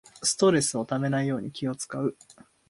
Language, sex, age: Japanese, male, 19-29